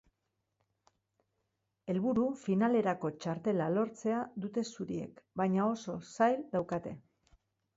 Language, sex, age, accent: Basque, female, 50-59, Mendebalekoa (Araba, Bizkaia, Gipuzkoako mendebaleko herri batzuk)